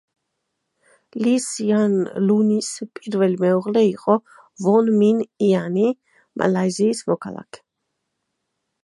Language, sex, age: Georgian, female, 30-39